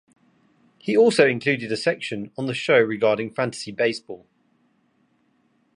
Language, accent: English, England English